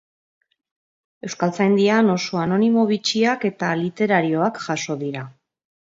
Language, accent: Basque, Mendebalekoa (Araba, Bizkaia, Gipuzkoako mendebaleko herri batzuk)